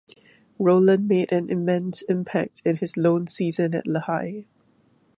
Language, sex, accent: English, female, Singaporean English